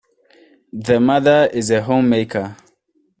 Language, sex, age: English, male, 19-29